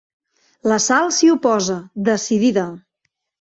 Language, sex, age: Catalan, female, 30-39